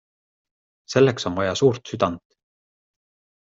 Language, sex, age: Estonian, male, 30-39